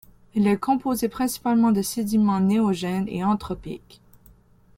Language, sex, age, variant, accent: French, female, under 19, Français d'Amérique du Nord, Français du Canada